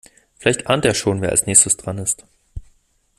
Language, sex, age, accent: German, male, 30-39, Deutschland Deutsch